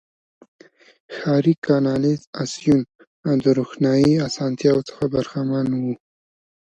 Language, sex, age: Pashto, male, 19-29